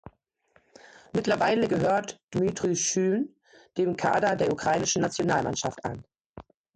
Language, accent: German, Deutschland Deutsch